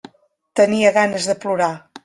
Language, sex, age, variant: Catalan, female, 50-59, Central